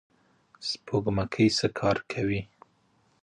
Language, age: Pashto, 30-39